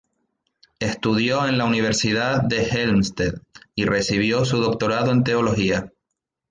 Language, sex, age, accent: Spanish, male, 19-29, España: Islas Canarias